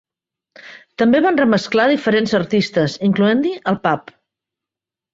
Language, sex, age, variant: Catalan, female, 50-59, Central